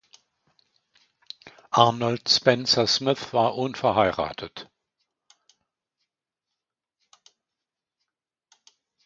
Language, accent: German, Deutschland Deutsch